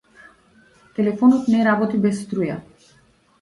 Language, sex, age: Macedonian, female, 40-49